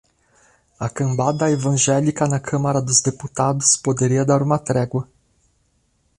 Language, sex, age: Portuguese, male, 30-39